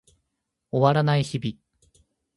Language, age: Japanese, 19-29